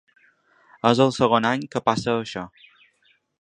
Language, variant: Catalan, Balear